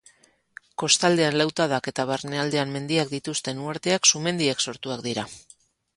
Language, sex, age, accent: Basque, female, 40-49, Mendebalekoa (Araba, Bizkaia, Gipuzkoako mendebaleko herri batzuk)